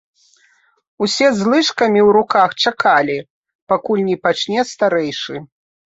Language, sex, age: Belarusian, female, 40-49